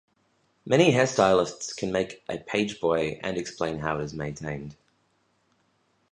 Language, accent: English, Australian English